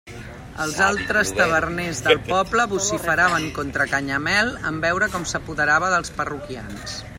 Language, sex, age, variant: Catalan, female, 50-59, Central